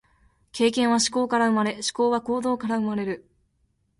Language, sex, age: Japanese, female, 19-29